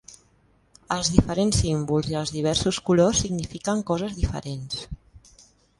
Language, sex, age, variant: Catalan, female, 30-39, Central